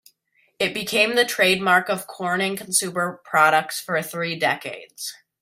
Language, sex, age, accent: English, male, under 19, United States English